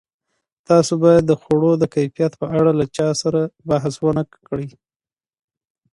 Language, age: Pashto, 30-39